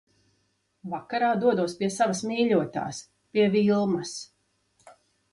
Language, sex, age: Latvian, female, 30-39